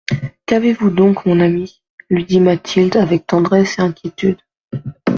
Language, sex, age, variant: French, female, 19-29, Français de métropole